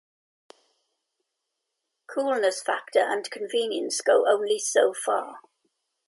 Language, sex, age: English, female, 70-79